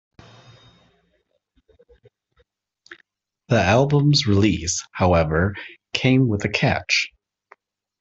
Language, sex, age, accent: English, male, 30-39, United States English